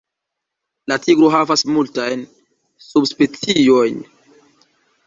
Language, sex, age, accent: Esperanto, male, 19-29, Internacia